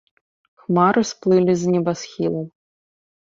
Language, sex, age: Belarusian, female, 19-29